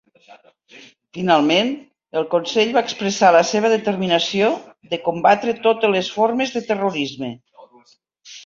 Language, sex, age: Catalan, female, 50-59